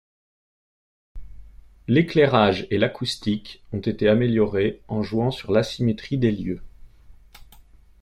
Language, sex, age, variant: French, male, 30-39, Français de métropole